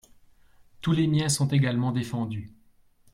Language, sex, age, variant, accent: French, male, 30-39, Français d'Europe, Français de Suisse